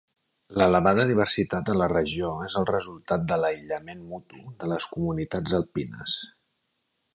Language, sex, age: Catalan, male, 50-59